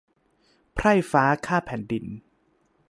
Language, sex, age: Thai, male, 19-29